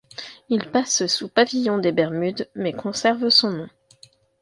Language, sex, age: French, female, 30-39